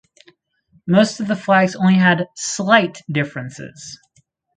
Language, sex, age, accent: English, male, under 19, United States English